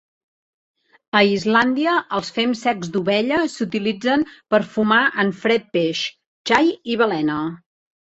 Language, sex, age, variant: Catalan, female, 40-49, Central